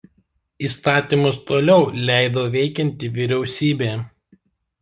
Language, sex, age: Lithuanian, male, 19-29